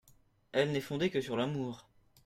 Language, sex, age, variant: French, male, under 19, Français de métropole